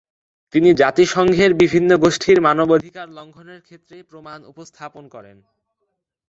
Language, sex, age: Bengali, male, 19-29